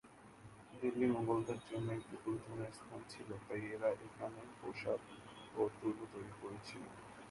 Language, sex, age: Bengali, male, 19-29